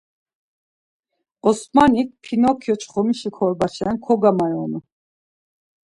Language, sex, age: Laz, female, 50-59